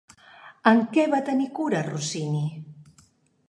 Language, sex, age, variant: Catalan, female, 50-59, Central